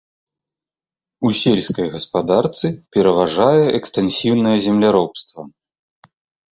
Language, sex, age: Belarusian, male, 40-49